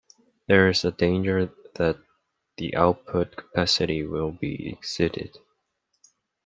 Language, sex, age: English, male, 19-29